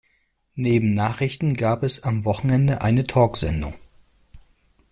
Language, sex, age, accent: German, male, 40-49, Deutschland Deutsch